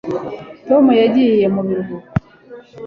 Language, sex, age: Kinyarwanda, female, 30-39